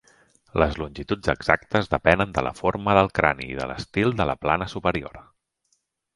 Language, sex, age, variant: Catalan, male, 40-49, Central